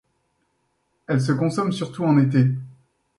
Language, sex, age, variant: French, male, 30-39, Français de métropole